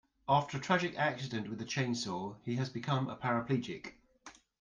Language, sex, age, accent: English, male, 40-49, England English